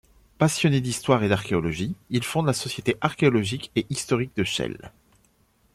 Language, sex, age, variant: French, male, 40-49, Français de métropole